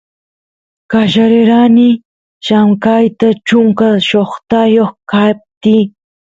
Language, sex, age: Santiago del Estero Quichua, female, 19-29